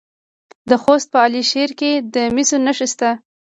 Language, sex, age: Pashto, female, 19-29